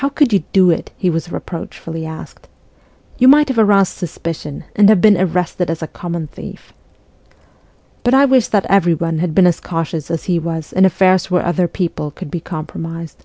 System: none